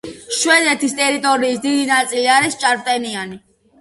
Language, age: Georgian, under 19